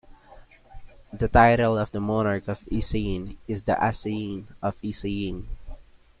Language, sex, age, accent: English, male, 19-29, Filipino